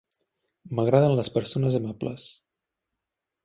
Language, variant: Catalan, Central